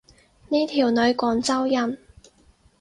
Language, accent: Cantonese, 广州音